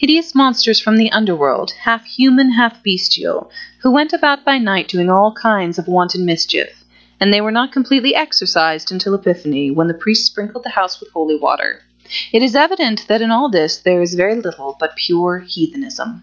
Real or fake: real